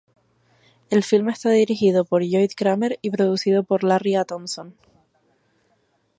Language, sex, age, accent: Spanish, female, 19-29, España: Islas Canarias